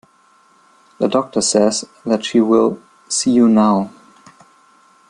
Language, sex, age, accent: English, male, 19-29, United States English